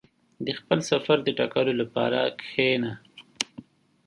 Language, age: Pashto, 30-39